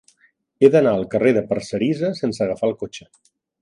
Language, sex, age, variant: Catalan, male, 40-49, Central